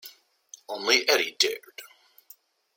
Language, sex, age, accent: English, male, 60-69, United States English